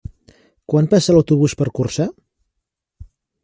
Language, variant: Catalan, Central